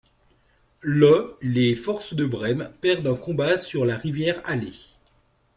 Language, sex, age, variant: French, male, 40-49, Français de métropole